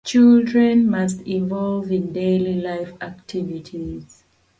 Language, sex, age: English, female, 30-39